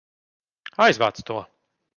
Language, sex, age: Latvian, male, 30-39